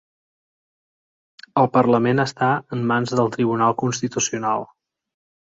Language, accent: Catalan, Camp de Tarragona